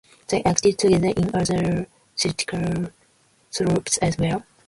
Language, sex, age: English, female, 19-29